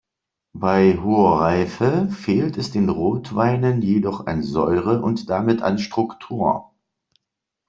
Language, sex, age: German, male, 40-49